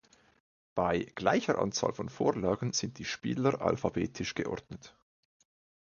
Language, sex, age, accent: German, male, 19-29, Schweizerdeutsch